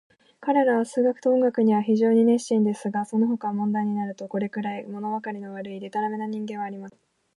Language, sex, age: Japanese, female, 19-29